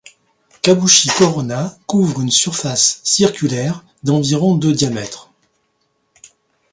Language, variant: French, Français de métropole